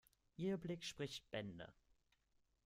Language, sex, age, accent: German, male, 19-29, Deutschland Deutsch